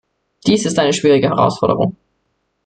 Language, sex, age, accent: German, female, 19-29, Österreichisches Deutsch